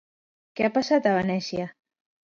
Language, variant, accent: Catalan, Central, central